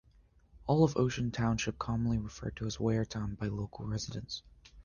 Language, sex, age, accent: English, male, under 19, United States English